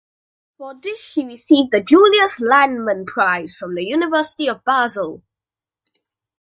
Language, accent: English, Singaporean English